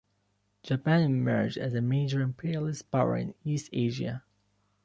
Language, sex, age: English, male, 19-29